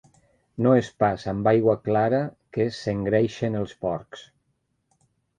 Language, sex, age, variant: Catalan, male, 50-59, Nord-Occidental